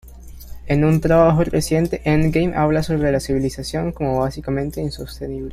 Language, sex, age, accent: Spanish, male, 19-29, Andino-Pacífico: Colombia, Perú, Ecuador, oeste de Bolivia y Venezuela andina